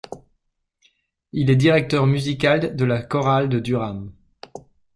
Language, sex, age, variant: French, male, 40-49, Français de métropole